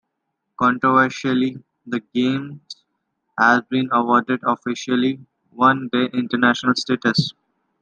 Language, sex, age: English, male, 19-29